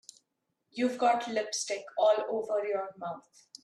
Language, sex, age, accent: English, female, 19-29, India and South Asia (India, Pakistan, Sri Lanka)